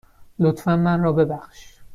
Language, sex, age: Persian, male, 19-29